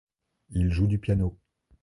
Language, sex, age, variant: French, male, 50-59, Français de métropole